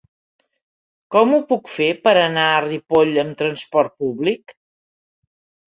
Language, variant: Catalan, Central